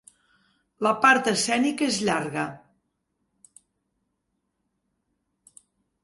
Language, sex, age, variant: Catalan, female, 50-59, Central